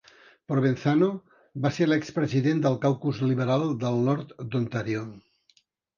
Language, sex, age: Catalan, male, 70-79